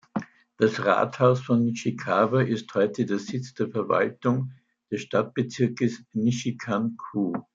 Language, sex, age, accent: German, male, 70-79, Österreichisches Deutsch